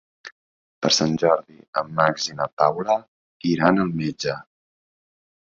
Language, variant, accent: Catalan, Central, Barceloní